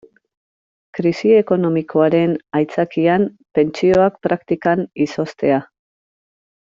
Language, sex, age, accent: Basque, female, 40-49, Erdialdekoa edo Nafarra (Gipuzkoa, Nafarroa)